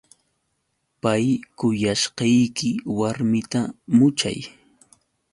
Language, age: Yauyos Quechua, 30-39